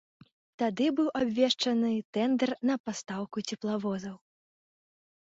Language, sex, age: Belarusian, female, 19-29